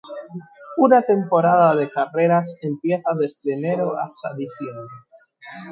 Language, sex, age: Spanish, male, 19-29